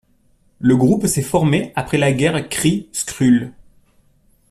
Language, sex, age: French, male, 40-49